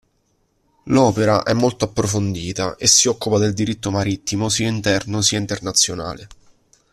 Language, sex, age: Italian, male, 19-29